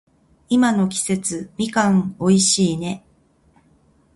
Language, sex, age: Japanese, female, 50-59